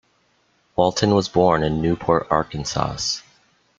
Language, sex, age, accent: English, male, 19-29, United States English